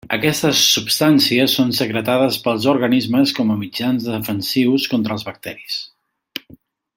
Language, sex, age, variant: Catalan, male, 50-59, Central